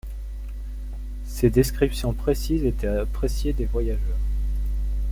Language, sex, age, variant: French, male, 19-29, Français de métropole